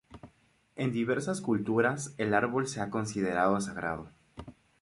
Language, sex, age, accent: Spanish, male, 19-29, América central